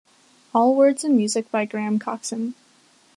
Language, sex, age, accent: English, female, under 19, United States English